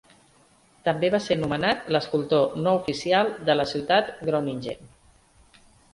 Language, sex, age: Catalan, female, 40-49